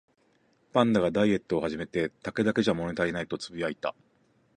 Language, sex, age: Japanese, male, 40-49